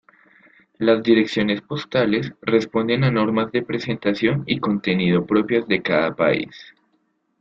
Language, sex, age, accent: Spanish, male, 19-29, Andino-Pacífico: Colombia, Perú, Ecuador, oeste de Bolivia y Venezuela andina